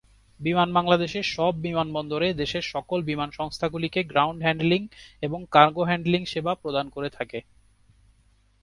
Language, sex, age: Bengali, male, 30-39